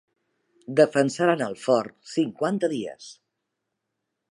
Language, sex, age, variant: Catalan, female, 50-59, Central